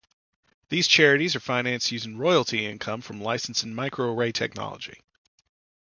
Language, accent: English, United States English